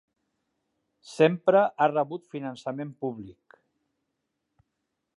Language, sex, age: Catalan, male, 60-69